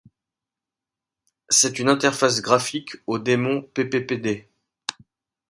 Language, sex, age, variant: French, male, 50-59, Français de métropole